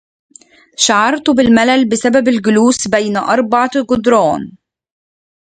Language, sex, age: Arabic, female, 19-29